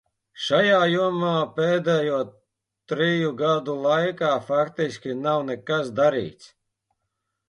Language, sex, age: Latvian, male, 40-49